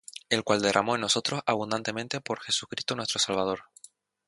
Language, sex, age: Spanish, male, 19-29